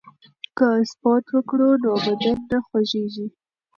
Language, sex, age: Pashto, female, 19-29